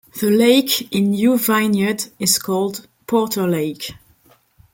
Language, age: English, 19-29